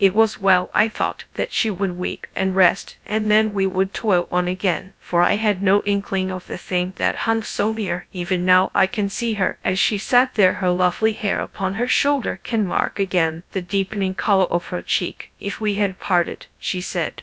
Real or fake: fake